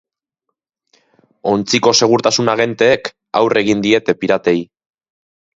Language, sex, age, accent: Basque, male, 30-39, Mendebalekoa (Araba, Bizkaia, Gipuzkoako mendebaleko herri batzuk)